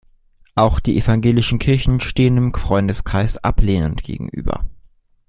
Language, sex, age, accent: German, male, 19-29, Deutschland Deutsch